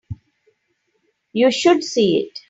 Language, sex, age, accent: English, female, 50-59, India and South Asia (India, Pakistan, Sri Lanka)